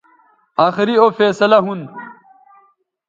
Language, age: Bateri, 19-29